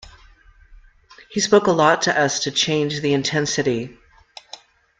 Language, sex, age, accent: English, female, 50-59, United States English